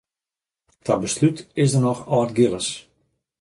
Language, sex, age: Western Frisian, male, 50-59